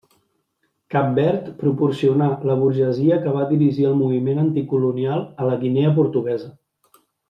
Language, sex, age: Catalan, male, 30-39